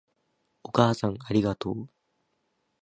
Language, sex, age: Japanese, male, 19-29